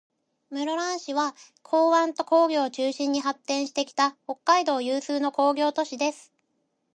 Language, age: Japanese, 19-29